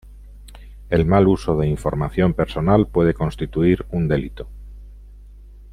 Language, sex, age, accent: Spanish, male, 50-59, España: Norte peninsular (Asturias, Castilla y León, Cantabria, País Vasco, Navarra, Aragón, La Rioja, Guadalajara, Cuenca)